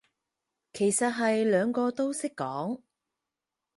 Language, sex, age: Cantonese, female, 30-39